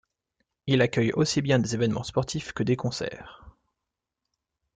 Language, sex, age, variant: French, male, 19-29, Français de métropole